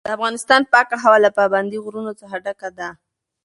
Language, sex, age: Pashto, female, 19-29